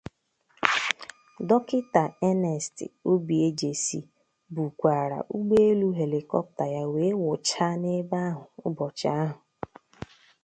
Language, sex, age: Igbo, female, 30-39